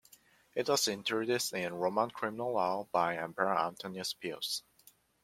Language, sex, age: English, male, 19-29